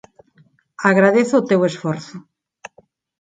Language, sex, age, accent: Galician, female, 40-49, Neofalante